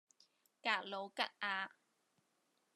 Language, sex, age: Cantonese, female, 30-39